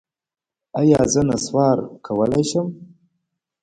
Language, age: Pashto, 19-29